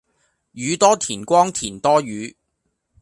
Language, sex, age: Cantonese, male, 19-29